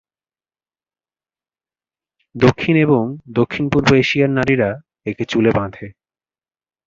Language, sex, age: Bengali, male, 19-29